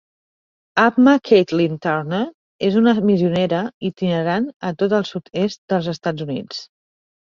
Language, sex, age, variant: Catalan, female, 40-49, Central